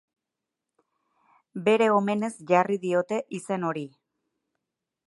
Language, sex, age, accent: Basque, female, 30-39, Erdialdekoa edo Nafarra (Gipuzkoa, Nafarroa)